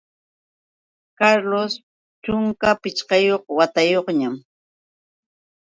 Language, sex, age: Yauyos Quechua, female, 60-69